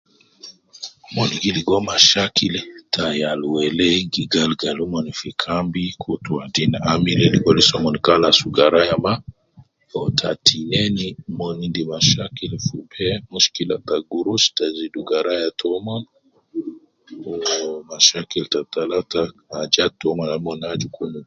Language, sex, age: Nubi, male, 30-39